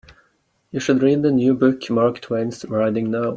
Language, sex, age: English, male, 30-39